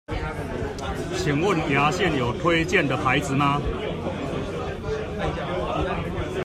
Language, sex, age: Chinese, male, 30-39